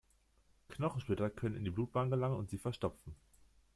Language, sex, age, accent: German, male, 19-29, Deutschland Deutsch